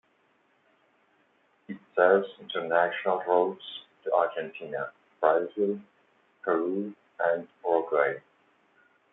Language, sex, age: English, male, 30-39